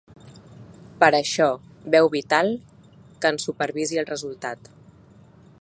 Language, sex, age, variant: Catalan, female, 30-39, Central